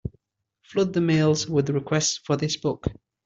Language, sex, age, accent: English, male, 30-39, England English